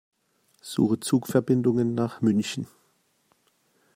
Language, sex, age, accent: German, male, 50-59, Deutschland Deutsch